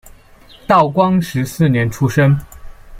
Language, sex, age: Chinese, male, 19-29